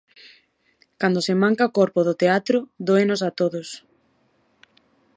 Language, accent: Galician, Normativo (estándar)